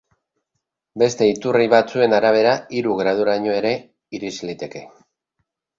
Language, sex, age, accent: Basque, male, 50-59, Erdialdekoa edo Nafarra (Gipuzkoa, Nafarroa)